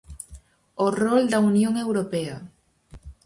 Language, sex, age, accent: Galician, female, under 19, Central (gheada)